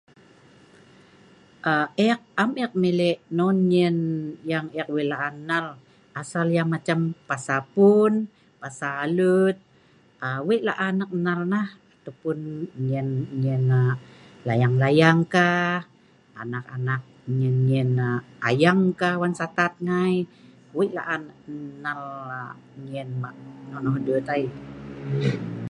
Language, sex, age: Sa'ban, female, 50-59